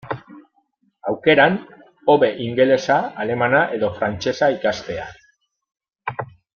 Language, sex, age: Basque, male, 30-39